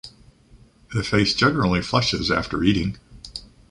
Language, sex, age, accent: English, male, 50-59, United States English